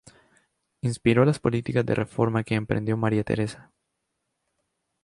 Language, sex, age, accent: Spanish, male, 19-29, América central